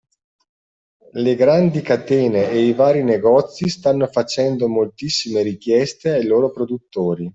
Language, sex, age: Italian, male, 50-59